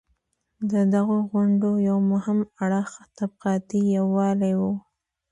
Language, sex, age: Pashto, female, 19-29